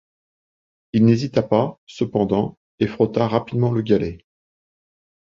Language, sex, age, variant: French, male, 50-59, Français de métropole